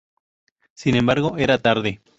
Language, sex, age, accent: Spanish, male, 19-29, México